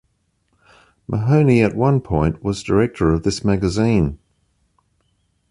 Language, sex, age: English, male, 50-59